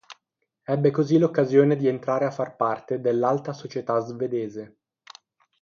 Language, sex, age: Italian, male, 19-29